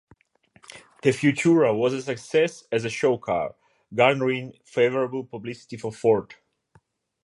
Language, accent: English, Ukrainian